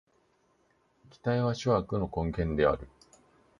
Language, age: Japanese, 19-29